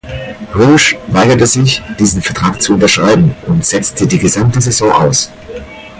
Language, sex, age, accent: German, male, 40-49, Deutschland Deutsch